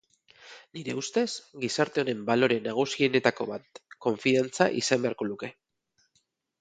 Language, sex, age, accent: Basque, male, 40-49, Mendebalekoa (Araba, Bizkaia, Gipuzkoako mendebaleko herri batzuk)